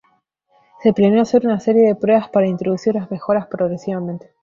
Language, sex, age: Spanish, female, 19-29